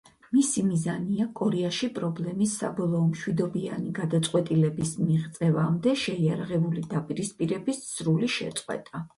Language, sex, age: Georgian, female, 50-59